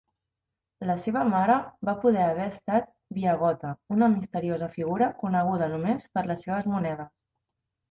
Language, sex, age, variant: Catalan, female, 30-39, Central